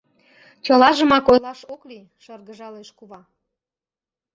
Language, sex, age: Mari, female, 40-49